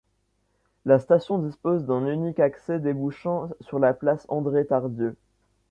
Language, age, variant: French, under 19, Français de métropole